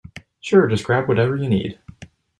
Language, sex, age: English, male, 19-29